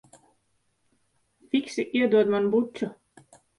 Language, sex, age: Latvian, female, 40-49